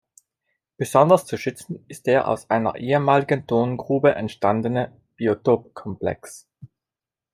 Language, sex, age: German, male, 30-39